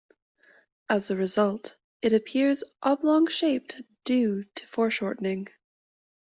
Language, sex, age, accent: English, female, 30-39, Canadian English